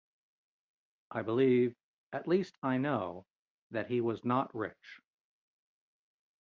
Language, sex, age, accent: English, male, 50-59, United States English